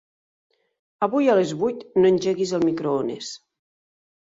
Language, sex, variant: Catalan, female, Nord-Occidental